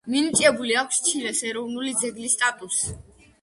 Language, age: Georgian, under 19